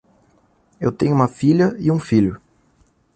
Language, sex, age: Portuguese, male, 19-29